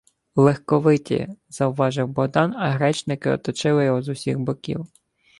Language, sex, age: Ukrainian, male, 19-29